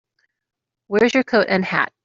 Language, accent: English, United States English